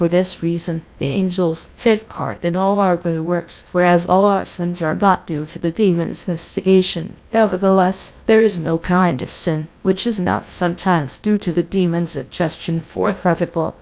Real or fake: fake